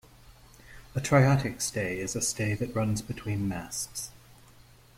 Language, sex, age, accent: English, male, 40-49, United States English